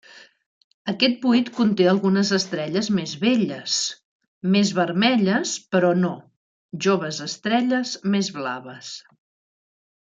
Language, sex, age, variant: Catalan, female, 50-59, Central